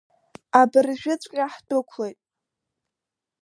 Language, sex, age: Abkhazian, female, under 19